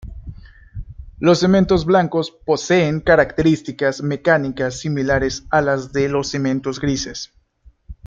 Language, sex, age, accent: Spanish, male, 19-29, México